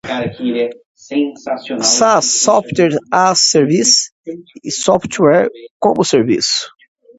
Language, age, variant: Portuguese, 40-49, Portuguese (Brasil)